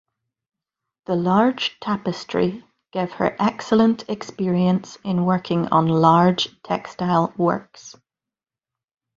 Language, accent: English, Northern Irish; yorkshire